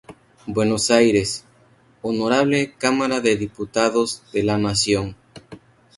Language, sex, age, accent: Spanish, male, 30-39, México